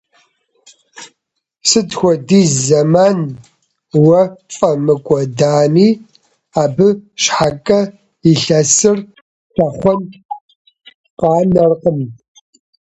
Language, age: Kabardian, 40-49